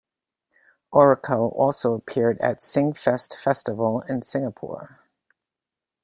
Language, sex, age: English, female, 60-69